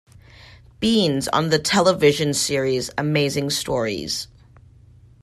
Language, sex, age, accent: English, female, 30-39, United States English